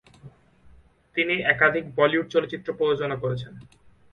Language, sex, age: Bengali, male, 19-29